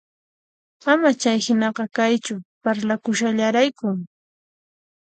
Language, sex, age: Puno Quechua, female, 19-29